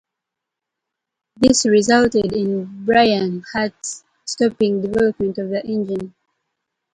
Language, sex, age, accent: English, female, 19-29, United States English